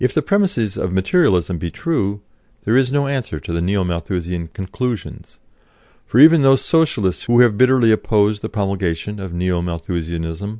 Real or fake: real